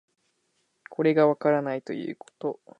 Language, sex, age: Japanese, male, 19-29